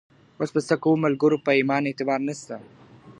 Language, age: Pashto, 19-29